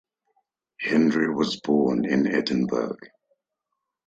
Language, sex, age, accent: English, male, 19-29, England English